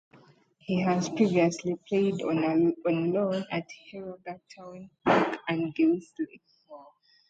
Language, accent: English, United States English